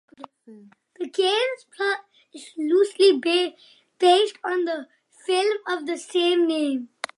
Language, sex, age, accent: English, female, under 19, United States English